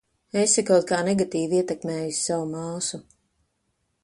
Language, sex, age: Latvian, female, 30-39